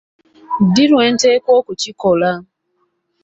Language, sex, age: Ganda, female, 30-39